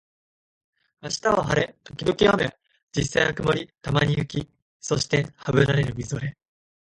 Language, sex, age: Japanese, male, 19-29